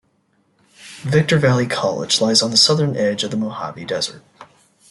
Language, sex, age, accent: English, male, under 19, United States English